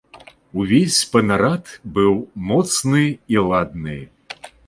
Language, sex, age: Belarusian, male, 40-49